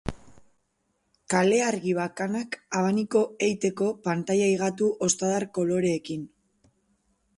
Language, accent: Basque, Mendebalekoa (Araba, Bizkaia, Gipuzkoako mendebaleko herri batzuk)